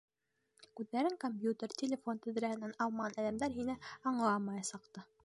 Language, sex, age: Bashkir, female, under 19